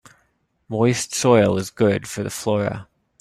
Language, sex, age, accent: English, male, 30-39, United States English